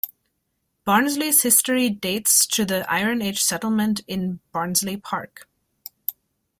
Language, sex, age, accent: English, female, 19-29, United States English